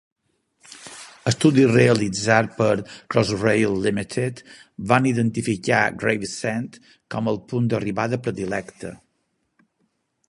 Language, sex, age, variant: Catalan, male, 60-69, Balear